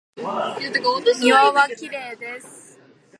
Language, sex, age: Japanese, female, 19-29